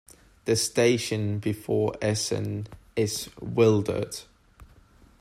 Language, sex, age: English, male, 19-29